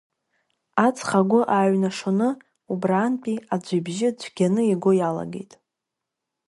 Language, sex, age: Abkhazian, female, under 19